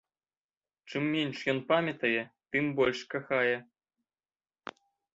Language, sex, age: Belarusian, male, 19-29